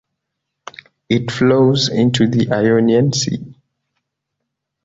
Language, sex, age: English, male, 19-29